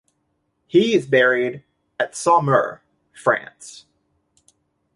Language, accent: English, United States English